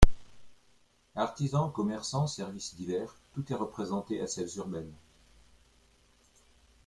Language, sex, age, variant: French, male, 50-59, Français de métropole